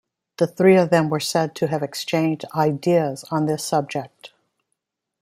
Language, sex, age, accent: English, female, 50-59, United States English